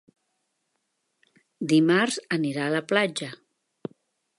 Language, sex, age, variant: Catalan, female, 60-69, Central